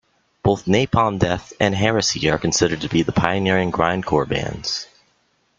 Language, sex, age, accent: English, male, 19-29, United States English